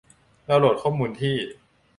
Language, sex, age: Thai, male, under 19